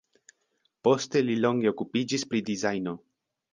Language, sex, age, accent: Esperanto, male, under 19, Internacia